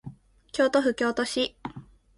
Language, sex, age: Japanese, female, 19-29